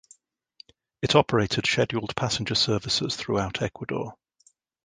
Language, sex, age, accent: English, male, 30-39, England English